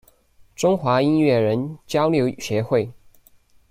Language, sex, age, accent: Chinese, male, 19-29, 出生地：四川省